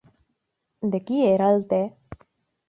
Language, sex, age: Catalan, female, 30-39